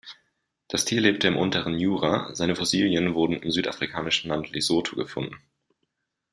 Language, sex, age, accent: German, male, 19-29, Deutschland Deutsch